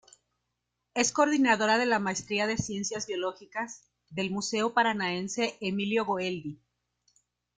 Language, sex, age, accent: Spanish, female, 40-49, México